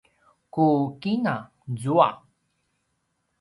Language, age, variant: Paiwan, 30-39, pinayuanan a kinaikacedasan (東排灣語)